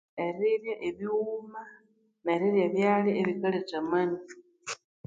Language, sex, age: Konzo, female, 30-39